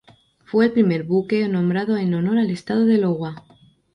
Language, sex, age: Spanish, female, 19-29